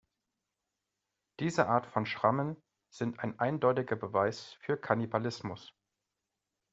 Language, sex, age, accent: German, male, 40-49, Deutschland Deutsch